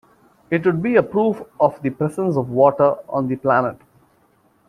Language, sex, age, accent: English, male, 40-49, India and South Asia (India, Pakistan, Sri Lanka)